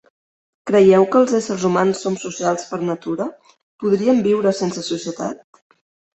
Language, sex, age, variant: Catalan, female, 30-39, Central